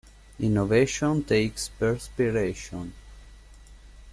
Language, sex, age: English, male, 19-29